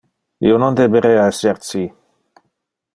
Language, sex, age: Interlingua, male, 40-49